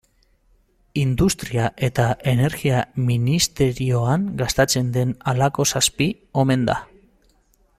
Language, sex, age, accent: Basque, male, 30-39, Mendebalekoa (Araba, Bizkaia, Gipuzkoako mendebaleko herri batzuk)